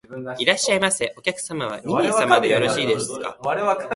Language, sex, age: Japanese, male, 19-29